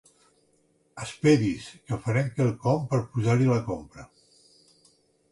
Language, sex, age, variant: Catalan, male, 60-69, Central